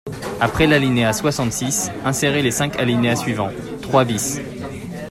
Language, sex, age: French, male, 19-29